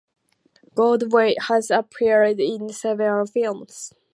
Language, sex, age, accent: English, female, under 19, England English